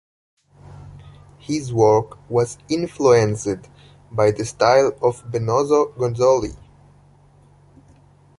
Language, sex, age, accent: English, male, 19-29, United States English